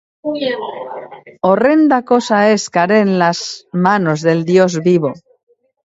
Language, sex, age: Spanish, female, 50-59